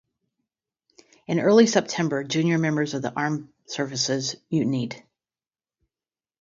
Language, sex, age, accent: English, female, 50-59, United States English; Midwestern